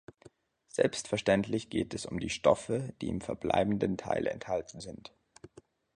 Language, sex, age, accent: German, male, 19-29, Deutschland Deutsch